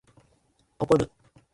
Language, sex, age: Japanese, female, 40-49